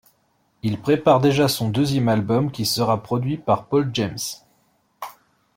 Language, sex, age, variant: French, male, 30-39, Français de métropole